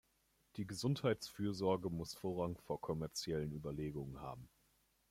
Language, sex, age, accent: German, male, 19-29, Deutschland Deutsch